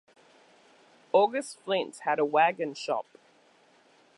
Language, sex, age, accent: English, female, 50-59, Australian English